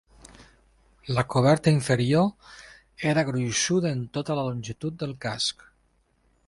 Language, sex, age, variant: Catalan, male, 50-59, Nord-Occidental